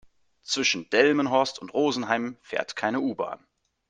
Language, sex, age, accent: German, male, 19-29, Deutschland Deutsch